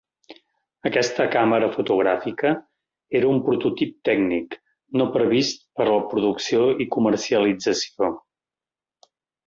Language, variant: Catalan, Central